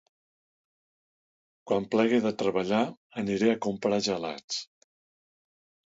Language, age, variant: Catalan, 60-69, Central